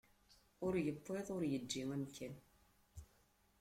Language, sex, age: Kabyle, female, 80-89